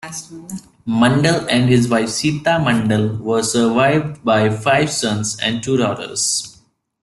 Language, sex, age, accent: English, male, 19-29, India and South Asia (India, Pakistan, Sri Lanka)